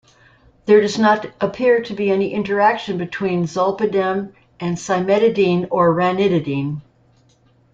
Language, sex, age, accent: English, female, 60-69, United States English